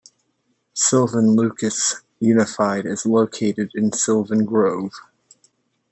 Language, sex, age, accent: English, male, 19-29, United States English